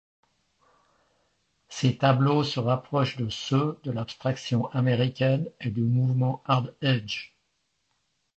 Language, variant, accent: French, Français d'Europe, Français de Suisse